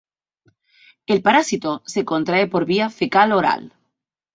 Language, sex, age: Spanish, female, 50-59